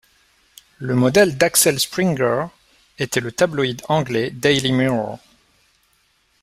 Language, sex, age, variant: French, male, 30-39, Français de métropole